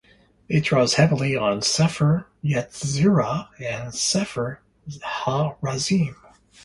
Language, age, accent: English, 60-69, Canadian English